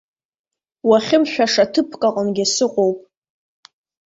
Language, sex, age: Abkhazian, female, 19-29